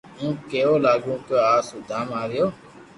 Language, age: Loarki, under 19